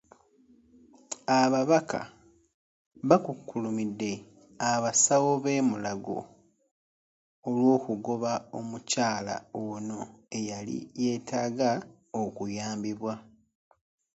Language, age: Ganda, 19-29